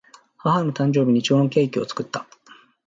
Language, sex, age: Japanese, male, 50-59